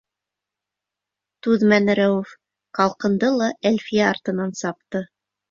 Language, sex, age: Bashkir, female, 40-49